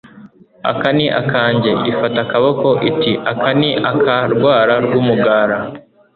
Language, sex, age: Kinyarwanda, male, 19-29